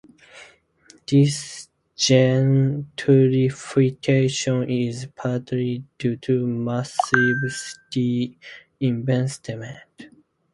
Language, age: English, 19-29